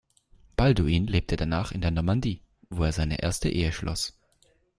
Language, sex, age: German, male, under 19